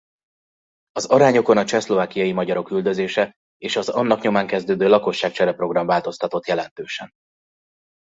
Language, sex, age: Hungarian, male, 30-39